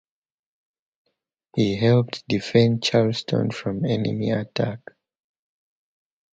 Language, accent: English, England English